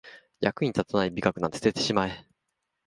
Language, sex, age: Japanese, male, 30-39